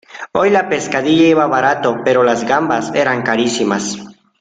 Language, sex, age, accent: Spanish, male, 19-29, México